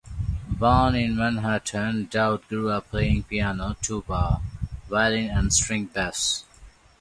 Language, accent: English, India and South Asia (India, Pakistan, Sri Lanka)